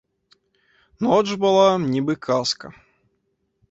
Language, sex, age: Belarusian, male, 19-29